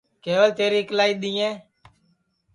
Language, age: Sansi, 19-29